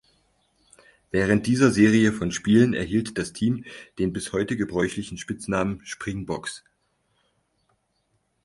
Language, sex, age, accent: German, male, 30-39, Deutschland Deutsch